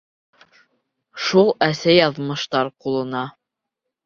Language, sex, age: Bashkir, male, under 19